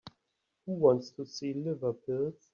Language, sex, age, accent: English, male, 30-39, United States English